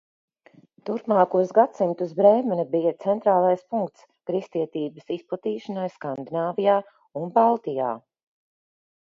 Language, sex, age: Latvian, female, 40-49